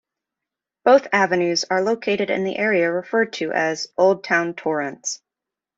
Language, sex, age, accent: English, female, 30-39, United States English